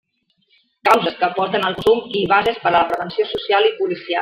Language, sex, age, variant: Catalan, female, 40-49, Central